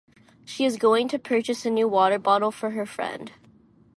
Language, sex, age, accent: English, female, under 19, United States English